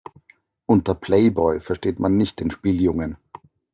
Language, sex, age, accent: German, male, 30-39, Österreichisches Deutsch